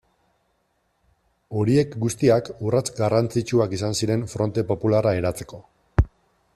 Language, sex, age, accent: Basque, male, 19-29, Mendebalekoa (Araba, Bizkaia, Gipuzkoako mendebaleko herri batzuk)